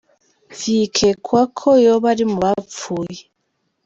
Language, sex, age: Kinyarwanda, female, under 19